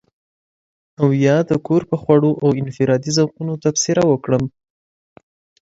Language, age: Pashto, 19-29